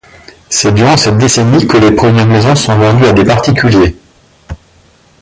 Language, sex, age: French, male, 40-49